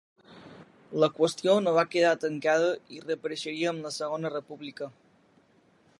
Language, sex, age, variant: Catalan, male, under 19, Balear